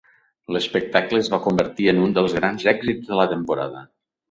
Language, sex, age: Catalan, male, 50-59